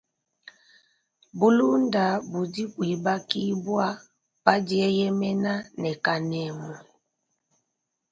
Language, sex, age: Luba-Lulua, female, 30-39